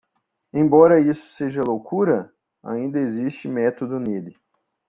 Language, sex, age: Portuguese, male, 40-49